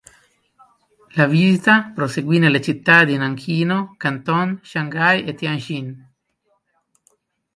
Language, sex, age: Italian, male, 40-49